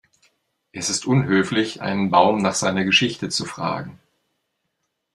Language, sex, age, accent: German, male, 40-49, Deutschland Deutsch